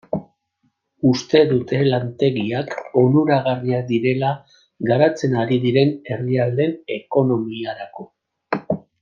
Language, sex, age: Basque, male, 50-59